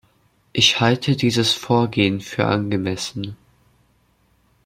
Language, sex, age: German, male, under 19